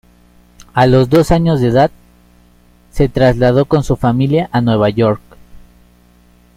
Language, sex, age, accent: Spanish, male, 30-39, México